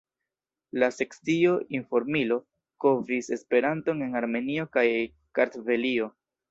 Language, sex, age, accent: Esperanto, male, 19-29, Internacia